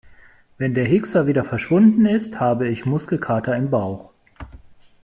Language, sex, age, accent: German, male, 50-59, Deutschland Deutsch